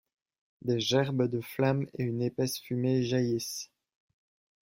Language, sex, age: French, male, 19-29